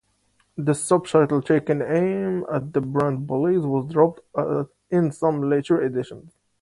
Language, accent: English, Singaporean English